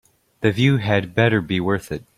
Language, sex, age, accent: English, male, under 19, United States English